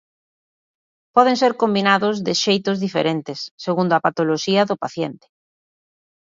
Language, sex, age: Galician, female, 40-49